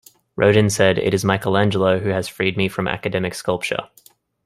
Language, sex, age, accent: English, male, 19-29, Australian English